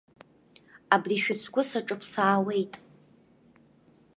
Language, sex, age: Abkhazian, female, under 19